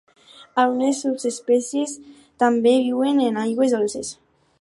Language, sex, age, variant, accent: Catalan, female, under 19, Alacantí, valencià